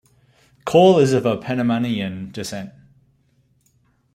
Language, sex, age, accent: English, male, 30-39, United States English